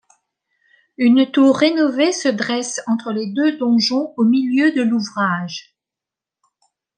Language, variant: French, Français de métropole